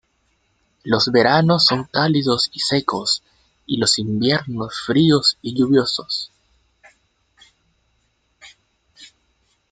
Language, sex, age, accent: Spanish, male, 19-29, Caribe: Cuba, Venezuela, Puerto Rico, República Dominicana, Panamá, Colombia caribeña, México caribeño, Costa del golfo de México